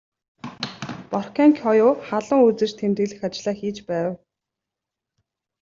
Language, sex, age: Mongolian, female, 19-29